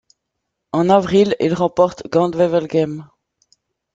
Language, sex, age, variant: French, female, 40-49, Français de métropole